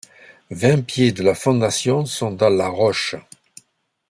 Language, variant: French, Français de métropole